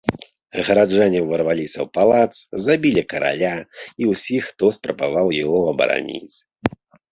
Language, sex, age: Belarusian, male, 30-39